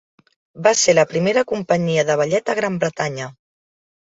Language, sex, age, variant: Catalan, female, 30-39, Central